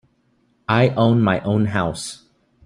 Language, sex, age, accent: English, male, 30-39, United States English